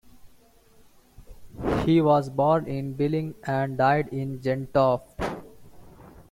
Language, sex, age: English, male, 19-29